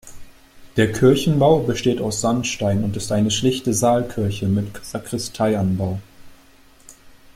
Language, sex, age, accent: German, male, 19-29, Deutschland Deutsch